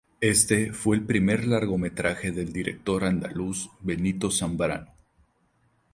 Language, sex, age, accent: Spanish, male, 30-39, México